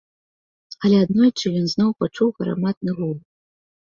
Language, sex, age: Belarusian, female, 19-29